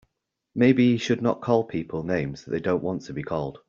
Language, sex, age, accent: English, male, 30-39, England English